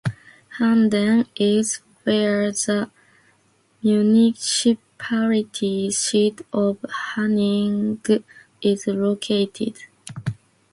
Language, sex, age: English, female, 19-29